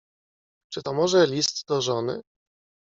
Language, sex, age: Polish, male, 30-39